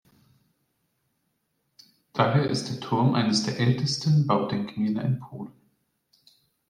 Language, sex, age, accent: German, male, 40-49, Deutschland Deutsch